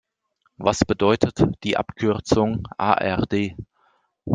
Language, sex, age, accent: German, male, 30-39, Deutschland Deutsch